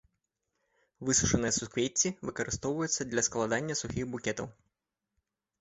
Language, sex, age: Belarusian, male, 30-39